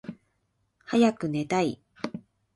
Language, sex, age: Japanese, female, 19-29